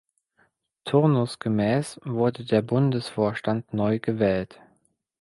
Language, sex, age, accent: German, male, 30-39, Deutschland Deutsch